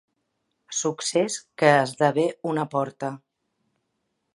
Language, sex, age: Catalan, female, 40-49